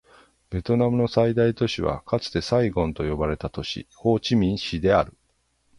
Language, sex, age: Japanese, male, 40-49